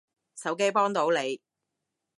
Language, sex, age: Cantonese, female, 30-39